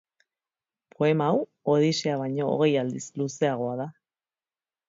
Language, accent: Basque, Erdialdekoa edo Nafarra (Gipuzkoa, Nafarroa)